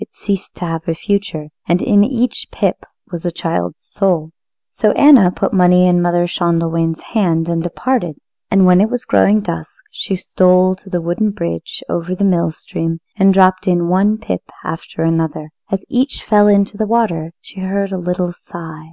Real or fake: real